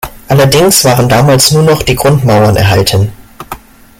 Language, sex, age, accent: German, male, 19-29, Deutschland Deutsch